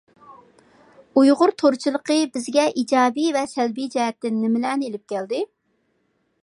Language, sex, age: Uyghur, female, 40-49